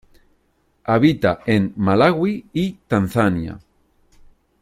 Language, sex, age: Spanish, male, 40-49